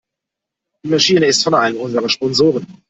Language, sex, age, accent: German, male, 30-39, Deutschland Deutsch